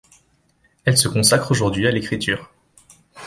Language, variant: French, Français de métropole